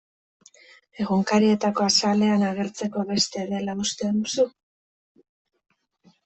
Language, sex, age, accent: Basque, female, 19-29, Mendebalekoa (Araba, Bizkaia, Gipuzkoako mendebaleko herri batzuk)